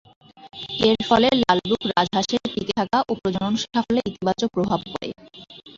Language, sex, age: Bengali, female, 19-29